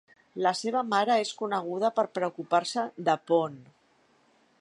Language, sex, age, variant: Catalan, female, 50-59, Central